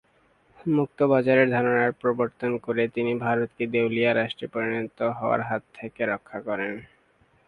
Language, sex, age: Bengali, male, 19-29